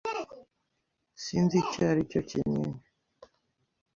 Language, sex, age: Kinyarwanda, male, under 19